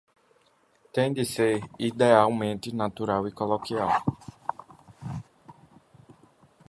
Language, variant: Portuguese, Portuguese (Brasil)